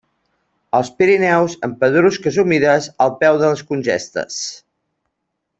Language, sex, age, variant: Catalan, male, 40-49, Central